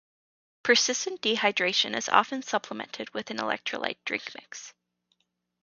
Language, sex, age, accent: English, female, 19-29, United States English; Canadian English